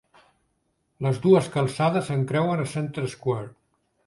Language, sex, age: Catalan, male, 70-79